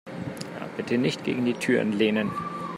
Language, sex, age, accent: German, male, 30-39, Deutschland Deutsch